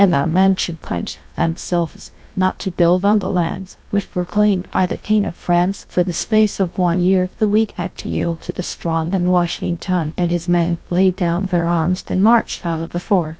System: TTS, GlowTTS